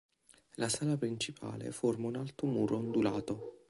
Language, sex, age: Italian, male, 19-29